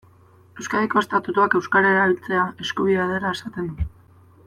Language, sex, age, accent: Basque, female, 19-29, Mendebalekoa (Araba, Bizkaia, Gipuzkoako mendebaleko herri batzuk)